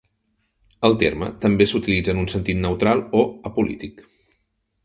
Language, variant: Catalan, Central